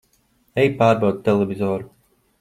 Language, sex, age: Latvian, male, 19-29